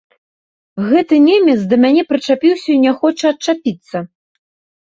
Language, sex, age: Belarusian, female, 19-29